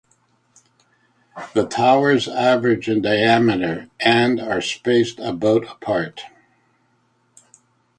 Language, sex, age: English, male, 70-79